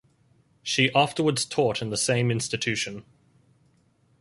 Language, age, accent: English, 19-29, Australian English